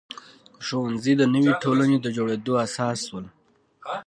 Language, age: Pashto, 19-29